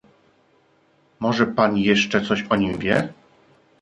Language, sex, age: Polish, male, 40-49